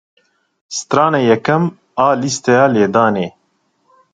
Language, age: Kurdish, 30-39